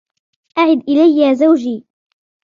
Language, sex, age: Arabic, female, 19-29